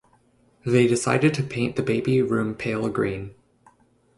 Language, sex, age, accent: English, male, under 19, Canadian English